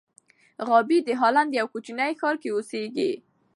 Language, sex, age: Pashto, female, under 19